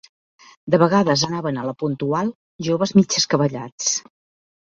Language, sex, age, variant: Catalan, female, 50-59, Central